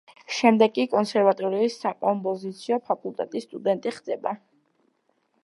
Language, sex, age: Georgian, female, under 19